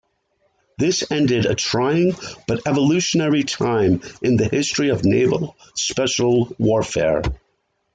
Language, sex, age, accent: English, male, 50-59, United States English